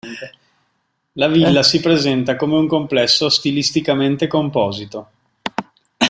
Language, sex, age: Italian, male, 30-39